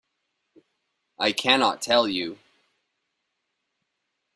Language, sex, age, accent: English, male, 30-39, United States English